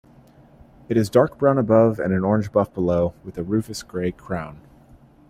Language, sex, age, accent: English, male, 19-29, United States English